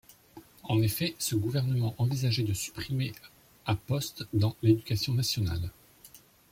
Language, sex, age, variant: French, male, 50-59, Français de métropole